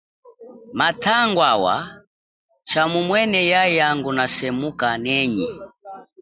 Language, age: Chokwe, 30-39